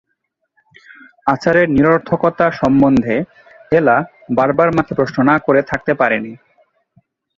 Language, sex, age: Bengali, male, 19-29